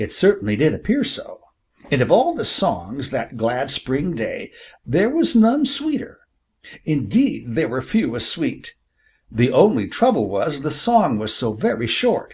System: none